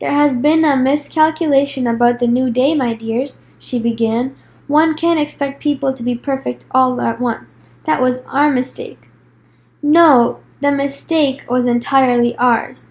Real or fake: real